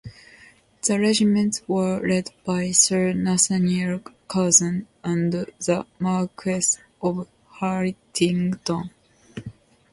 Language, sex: English, female